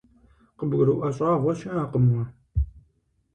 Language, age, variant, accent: Kabardian, 19-29, Адыгэбзэ (Къэбэрдей, Кирил, псоми зэдай), Джылэхъстэней (Gilahsteney)